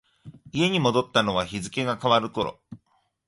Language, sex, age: Japanese, male, 40-49